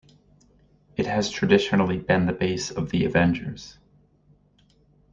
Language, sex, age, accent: English, male, 19-29, United States English